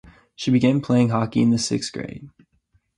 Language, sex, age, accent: English, male, 19-29, United States English